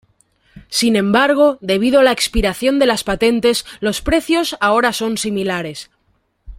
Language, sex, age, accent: Spanish, female, 19-29, España: Centro-Sur peninsular (Madrid, Toledo, Castilla-La Mancha)